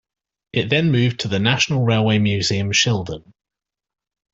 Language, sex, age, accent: English, male, 40-49, England English